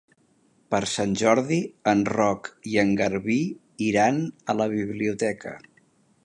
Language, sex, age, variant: Catalan, male, 50-59, Central